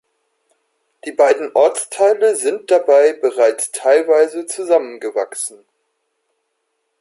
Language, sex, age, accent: German, male, 19-29, Deutschland Deutsch